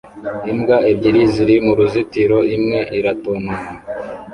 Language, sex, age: Kinyarwanda, male, 19-29